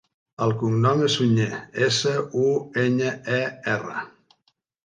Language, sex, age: Catalan, male, 70-79